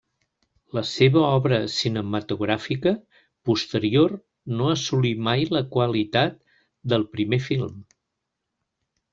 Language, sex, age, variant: Catalan, male, 60-69, Central